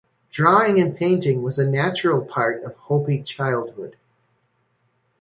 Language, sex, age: English, male, 40-49